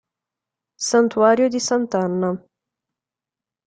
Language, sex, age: Italian, female, 19-29